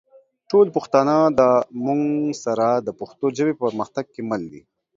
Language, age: Pashto, 30-39